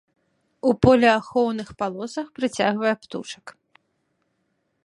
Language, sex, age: Belarusian, female, 30-39